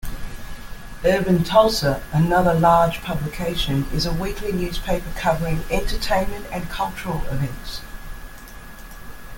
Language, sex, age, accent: English, female, 50-59, Australian English